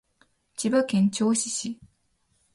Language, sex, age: Japanese, female, 19-29